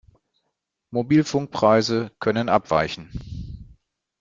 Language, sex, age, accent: German, male, 50-59, Deutschland Deutsch